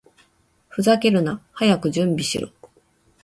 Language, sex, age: Japanese, female, 40-49